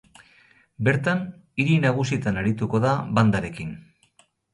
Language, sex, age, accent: Basque, male, 60-69, Erdialdekoa edo Nafarra (Gipuzkoa, Nafarroa)